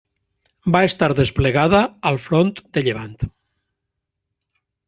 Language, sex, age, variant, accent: Catalan, male, 60-69, Valencià central, valencià